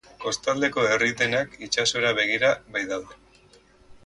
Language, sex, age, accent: Basque, male, 40-49, Mendebalekoa (Araba, Bizkaia, Gipuzkoako mendebaleko herri batzuk)